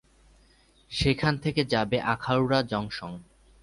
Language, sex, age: Bengali, male, 19-29